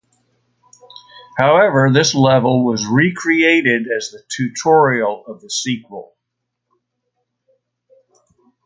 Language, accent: English, United States English